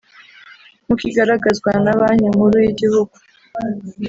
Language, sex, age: Kinyarwanda, female, 19-29